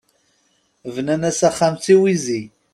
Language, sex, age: Kabyle, male, 30-39